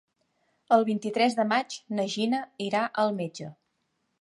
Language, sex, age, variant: Catalan, female, 40-49, Central